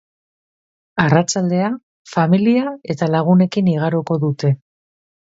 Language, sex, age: Basque, female, 40-49